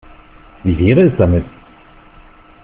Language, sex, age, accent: German, male, 30-39, Deutschland Deutsch